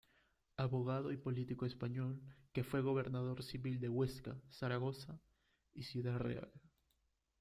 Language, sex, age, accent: Spanish, male, 19-29, Andino-Pacífico: Colombia, Perú, Ecuador, oeste de Bolivia y Venezuela andina